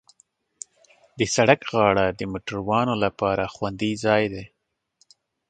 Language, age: Pashto, 30-39